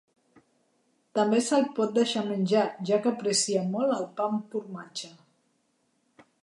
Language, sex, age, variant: Catalan, female, 50-59, Central